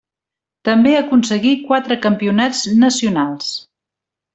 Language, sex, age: Catalan, female, 50-59